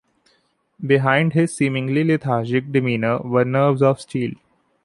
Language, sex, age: English, male, 19-29